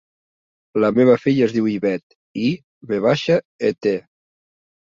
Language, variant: Catalan, Nord-Occidental